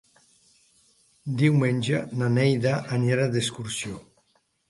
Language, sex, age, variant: Catalan, male, 60-69, Septentrional